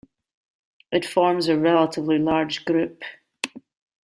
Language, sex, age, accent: English, female, 40-49, Scottish English